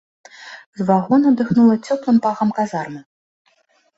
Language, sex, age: Belarusian, female, 19-29